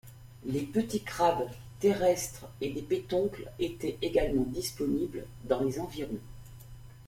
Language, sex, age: French, female, 50-59